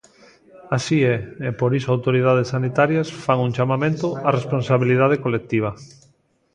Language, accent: Galician, Atlántico (seseo e gheada)